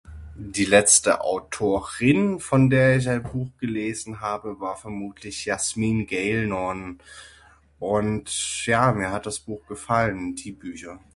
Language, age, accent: German, 30-39, Deutschland Deutsch